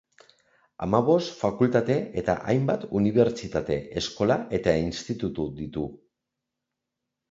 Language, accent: Basque, Erdialdekoa edo Nafarra (Gipuzkoa, Nafarroa)